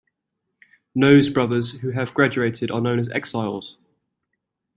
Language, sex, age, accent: English, male, 19-29, England English